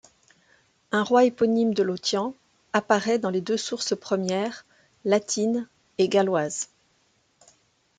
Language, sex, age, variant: French, female, 40-49, Français de métropole